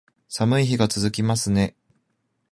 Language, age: Japanese, 19-29